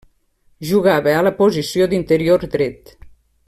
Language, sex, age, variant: Catalan, female, 50-59, Nord-Occidental